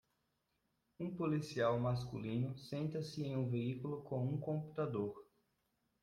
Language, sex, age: Portuguese, male, 19-29